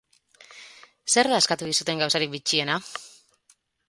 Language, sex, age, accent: Basque, female, 30-39, Mendebalekoa (Araba, Bizkaia, Gipuzkoako mendebaleko herri batzuk)